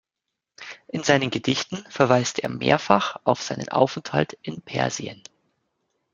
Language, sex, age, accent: German, male, 30-39, Deutschland Deutsch